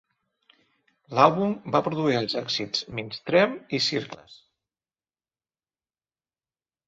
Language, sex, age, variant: Catalan, male, 50-59, Central